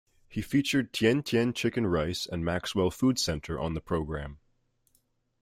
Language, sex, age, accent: English, male, 19-29, United States English